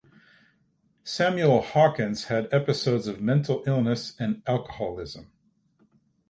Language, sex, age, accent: English, male, 50-59, United States English